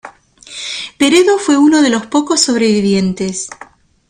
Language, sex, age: Spanish, female, 50-59